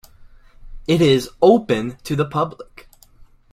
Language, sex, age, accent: English, male, under 19, United States English